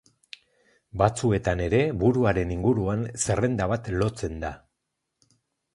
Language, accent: Basque, Erdialdekoa edo Nafarra (Gipuzkoa, Nafarroa)